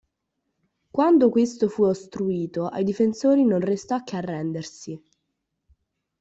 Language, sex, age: Italian, male, 50-59